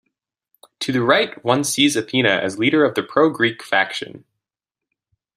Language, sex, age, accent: English, male, 19-29, Canadian English